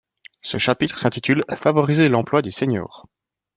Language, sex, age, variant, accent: French, male, 19-29, Français d'Europe, Français de Suisse